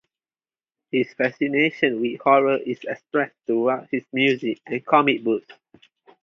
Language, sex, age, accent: English, male, 19-29, Malaysian English